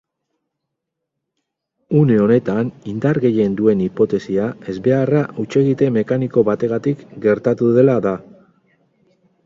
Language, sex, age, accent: Basque, male, 50-59, Mendebalekoa (Araba, Bizkaia, Gipuzkoako mendebaleko herri batzuk)